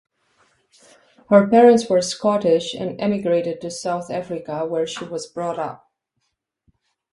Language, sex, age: English, female, 30-39